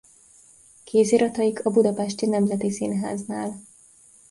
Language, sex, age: Hungarian, female, 19-29